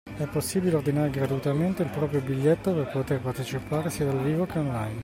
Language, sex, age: Italian, male, 40-49